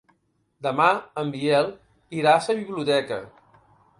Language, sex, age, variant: Catalan, male, 50-59, Balear